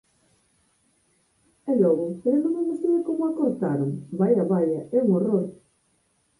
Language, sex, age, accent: Galician, female, 30-39, Normativo (estándar)